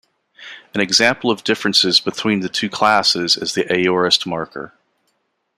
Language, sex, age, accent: English, male, 40-49, United States English